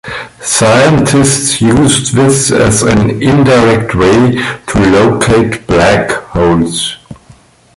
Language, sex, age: English, male, 50-59